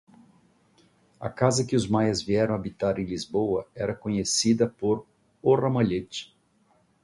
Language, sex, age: Portuguese, male, 50-59